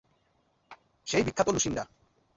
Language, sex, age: Bengali, male, 19-29